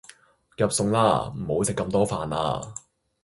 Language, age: Cantonese, 19-29